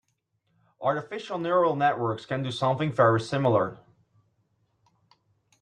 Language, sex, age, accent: English, male, 19-29, United States English